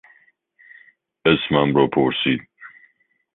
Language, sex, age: Persian, male, 19-29